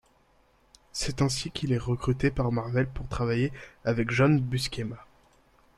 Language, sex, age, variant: French, male, under 19, Français de métropole